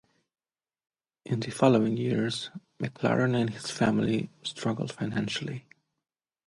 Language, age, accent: English, 30-39, Eastern European